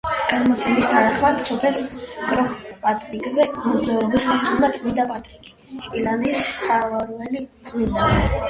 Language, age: Georgian, 19-29